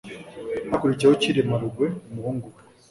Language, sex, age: Kinyarwanda, male, 19-29